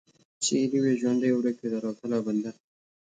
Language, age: English, 30-39